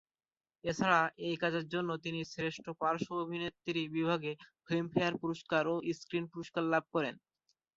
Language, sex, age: Bengali, male, under 19